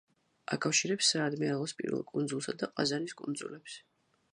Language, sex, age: Georgian, female, 40-49